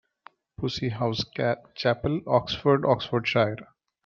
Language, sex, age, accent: English, male, 30-39, India and South Asia (India, Pakistan, Sri Lanka)